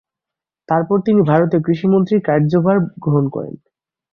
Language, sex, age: Bengali, male, 19-29